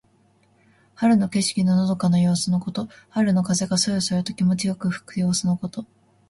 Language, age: Japanese, 19-29